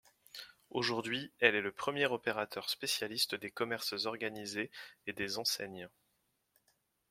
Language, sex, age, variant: French, male, 19-29, Français de métropole